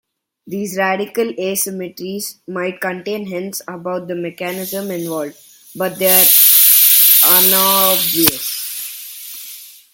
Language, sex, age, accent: English, male, 40-49, India and South Asia (India, Pakistan, Sri Lanka)